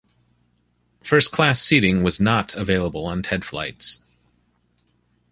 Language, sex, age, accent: English, male, 40-49, United States English